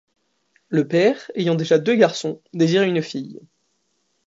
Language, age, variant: French, 19-29, Français de métropole